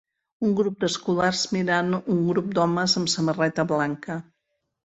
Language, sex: Catalan, female